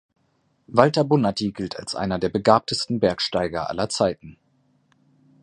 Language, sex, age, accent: German, male, 19-29, Deutschland Deutsch